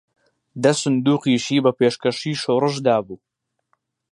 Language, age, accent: Central Kurdish, under 19, سۆرانی